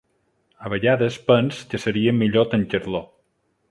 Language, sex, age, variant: Catalan, male, 40-49, Balear